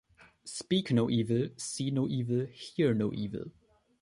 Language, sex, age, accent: German, male, 19-29, Deutschland Deutsch